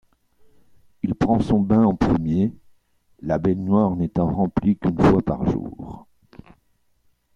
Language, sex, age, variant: French, male, 60-69, Français de métropole